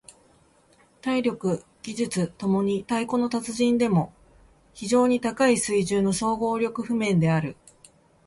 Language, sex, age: Japanese, female, 30-39